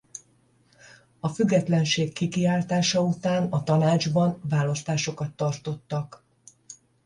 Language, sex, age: Hungarian, female, 60-69